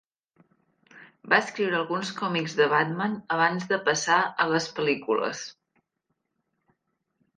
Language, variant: Catalan, Central